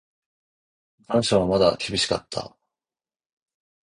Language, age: Japanese, 30-39